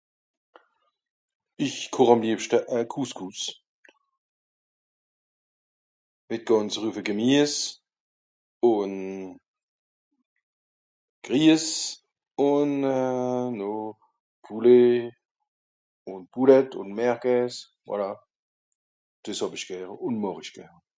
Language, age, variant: Swiss German, 40-49, Nordniederàlemmànisch (Rishoffe, Zàwere, Bùsswìller, Hawenau, Brüemt, Stroossbùri, Molse, Dàmbàch, Schlettstàtt, Pfàlzbùri usw.)